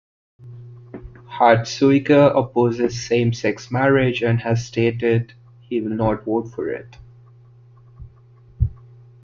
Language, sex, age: English, male, 19-29